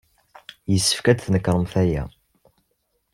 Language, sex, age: Kabyle, male, under 19